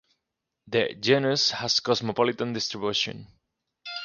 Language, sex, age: English, male, 19-29